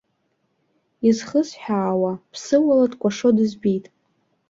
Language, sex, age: Abkhazian, female, under 19